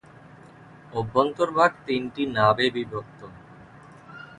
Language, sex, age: Bengali, male, 30-39